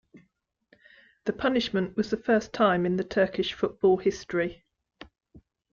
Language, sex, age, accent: English, female, 60-69, England English